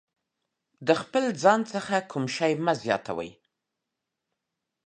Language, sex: Pashto, female